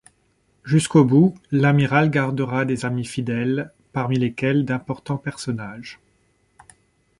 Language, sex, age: French, male, 30-39